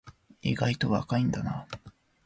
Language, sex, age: Japanese, male, 19-29